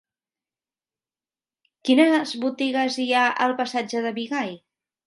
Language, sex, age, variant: Catalan, female, 19-29, Central